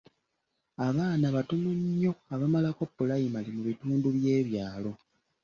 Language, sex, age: Ganda, male, 19-29